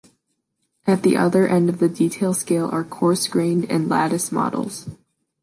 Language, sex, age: English, female, under 19